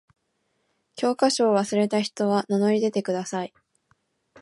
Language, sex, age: Japanese, female, 19-29